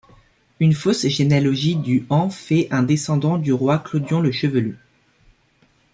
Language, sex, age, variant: French, male, 19-29, Français de métropole